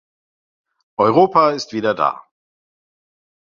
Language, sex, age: German, male, 30-39